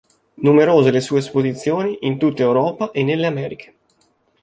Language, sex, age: Italian, male, 19-29